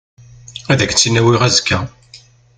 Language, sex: Kabyle, male